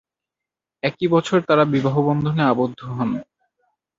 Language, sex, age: Bengali, male, 19-29